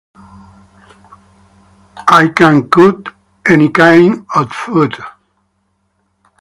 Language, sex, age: English, male, 60-69